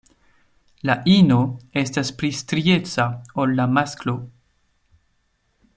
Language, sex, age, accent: Esperanto, male, 19-29, Internacia